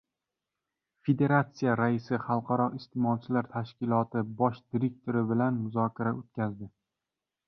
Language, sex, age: Uzbek, male, 19-29